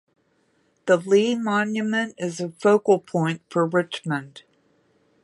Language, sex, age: English, female, 60-69